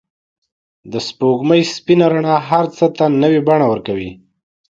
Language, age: Pashto, 19-29